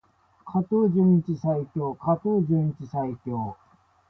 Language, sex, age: Japanese, male, 40-49